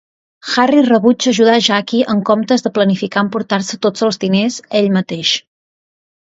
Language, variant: Catalan, Central